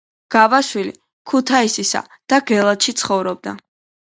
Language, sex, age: Georgian, female, 19-29